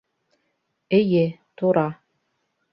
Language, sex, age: Bashkir, female, 30-39